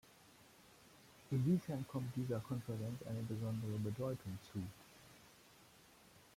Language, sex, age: German, male, 50-59